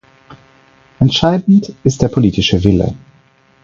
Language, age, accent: German, 30-39, Österreichisches Deutsch